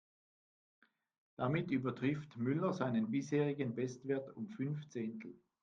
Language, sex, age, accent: German, male, 50-59, Schweizerdeutsch